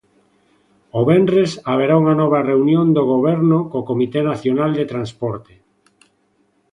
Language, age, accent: Galician, 40-49, Normativo (estándar)